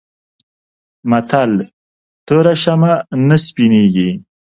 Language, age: Pashto, 30-39